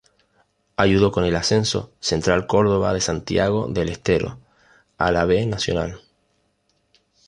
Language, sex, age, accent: Spanish, male, 30-39, España: Islas Canarias